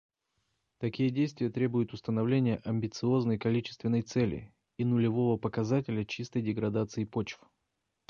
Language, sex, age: Russian, male, 40-49